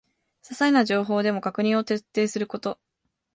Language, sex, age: Japanese, female, under 19